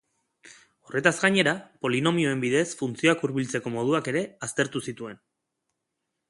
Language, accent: Basque, Erdialdekoa edo Nafarra (Gipuzkoa, Nafarroa)